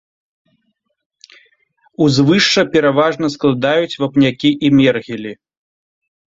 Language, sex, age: Belarusian, male, 40-49